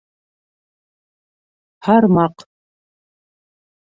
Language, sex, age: Bashkir, female, 30-39